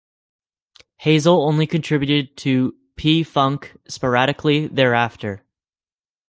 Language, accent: English, Canadian English